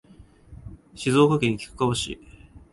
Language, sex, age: Japanese, male, 19-29